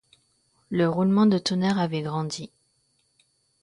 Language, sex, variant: French, female, Français de métropole